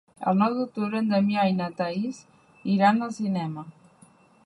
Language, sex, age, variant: Catalan, female, 30-39, Central